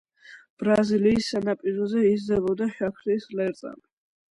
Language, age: Georgian, under 19